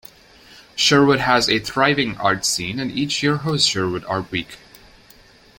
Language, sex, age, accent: English, male, 19-29, United States English